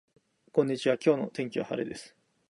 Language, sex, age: Japanese, male, 40-49